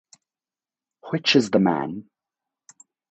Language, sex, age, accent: English, male, 30-39, United States English